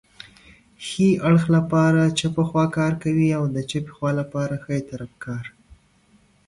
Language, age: Pashto, 19-29